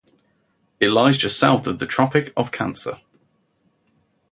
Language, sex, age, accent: English, male, 19-29, England English